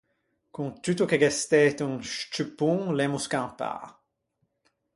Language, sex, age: Ligurian, male, 30-39